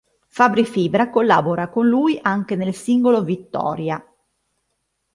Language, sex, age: Italian, female, 30-39